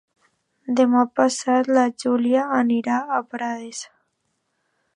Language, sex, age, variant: Catalan, female, under 19, Alacantí